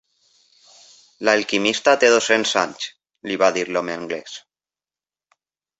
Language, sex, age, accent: Catalan, male, 30-39, valencià